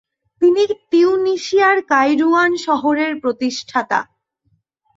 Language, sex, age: Bengali, female, 19-29